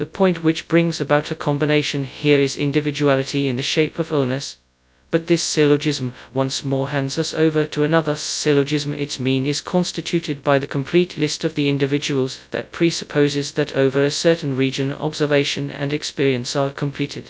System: TTS, FastPitch